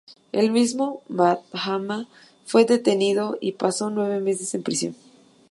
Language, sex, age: Spanish, female, 19-29